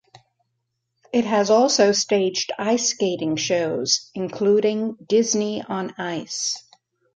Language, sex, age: English, female, 70-79